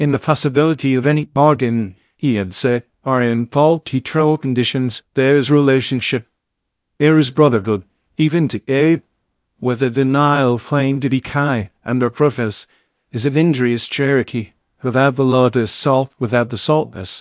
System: TTS, VITS